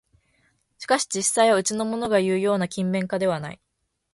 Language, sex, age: Japanese, female, 19-29